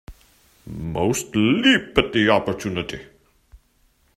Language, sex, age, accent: English, male, 30-39, Irish English